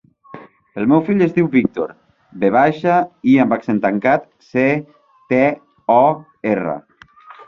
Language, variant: Catalan, Nord-Occidental